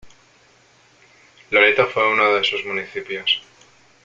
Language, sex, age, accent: Spanish, male, 30-39, España: Centro-Sur peninsular (Madrid, Toledo, Castilla-La Mancha)